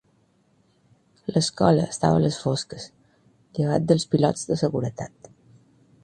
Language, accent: Catalan, mallorquí